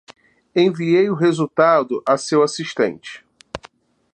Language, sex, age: Portuguese, male, 40-49